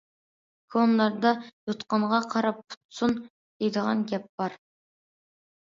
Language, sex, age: Uyghur, female, under 19